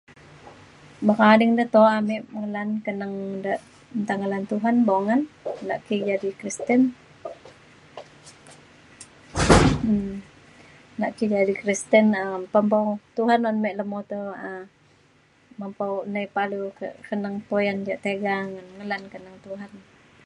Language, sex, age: Mainstream Kenyah, female, 40-49